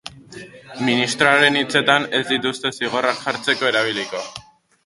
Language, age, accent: Basque, under 19, Erdialdekoa edo Nafarra (Gipuzkoa, Nafarroa)